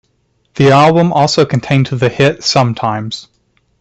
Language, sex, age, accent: English, male, 19-29, United States English